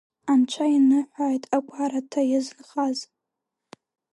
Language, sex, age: Abkhazian, female, under 19